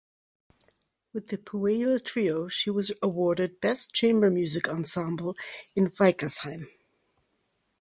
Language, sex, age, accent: English, female, 60-69, United States English